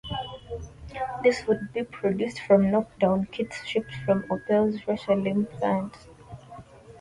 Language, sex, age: English, female, 19-29